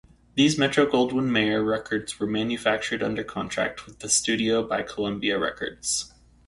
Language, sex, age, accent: English, male, 30-39, United States English